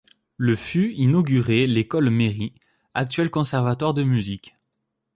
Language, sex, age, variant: French, male, 19-29, Français de métropole